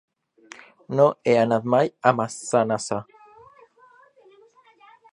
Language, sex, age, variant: Catalan, male, 19-29, Central